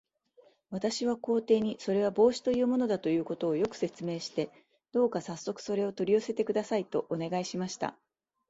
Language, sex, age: Japanese, female, 40-49